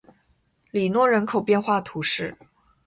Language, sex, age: Chinese, female, 19-29